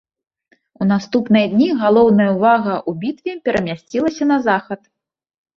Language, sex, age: Belarusian, female, 30-39